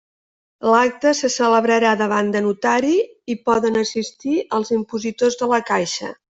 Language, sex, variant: Catalan, female, Central